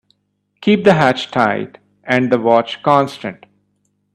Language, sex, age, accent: English, male, 40-49, India and South Asia (India, Pakistan, Sri Lanka)